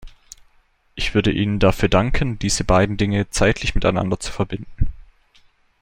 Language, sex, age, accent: German, male, under 19, Deutschland Deutsch